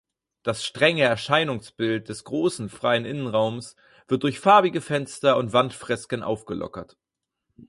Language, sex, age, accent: German, male, 19-29, Deutschland Deutsch